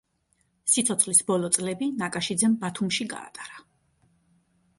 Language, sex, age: Georgian, female, 30-39